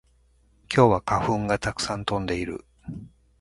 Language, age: Japanese, 50-59